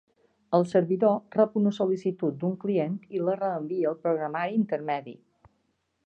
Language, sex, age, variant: Catalan, female, 60-69, Balear